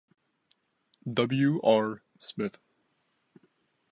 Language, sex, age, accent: English, male, 19-29, United States English